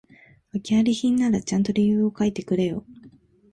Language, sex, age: Japanese, female, 19-29